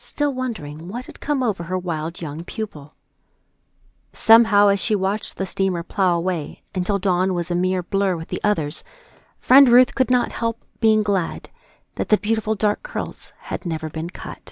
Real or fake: real